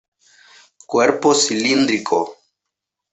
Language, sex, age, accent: Spanish, male, 19-29, América central